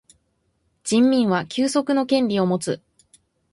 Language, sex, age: Japanese, female, 19-29